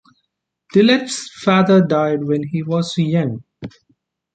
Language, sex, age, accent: English, male, 30-39, India and South Asia (India, Pakistan, Sri Lanka)